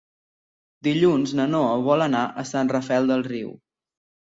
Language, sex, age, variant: Catalan, male, under 19, Central